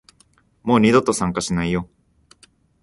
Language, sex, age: Japanese, male, 19-29